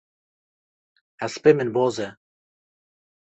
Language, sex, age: Kurdish, male, 19-29